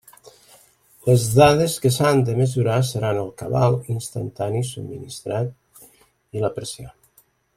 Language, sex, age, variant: Catalan, male, 19-29, Nord-Occidental